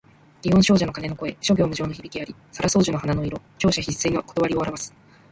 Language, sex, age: Japanese, female, 19-29